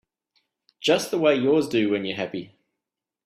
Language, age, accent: English, 40-49, Australian English